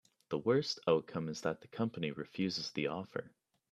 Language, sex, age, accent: English, male, under 19, United States English